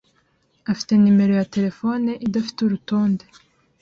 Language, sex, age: Kinyarwanda, female, 19-29